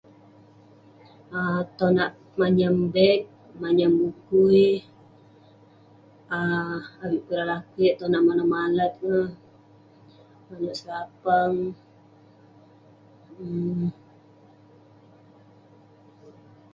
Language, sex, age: Western Penan, female, 19-29